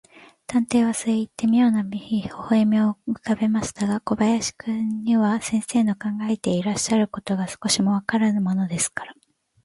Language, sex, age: Japanese, female, 19-29